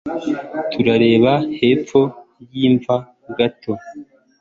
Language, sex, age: Kinyarwanda, male, 19-29